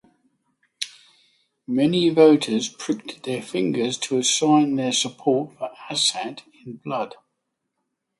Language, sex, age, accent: English, male, 80-89, England English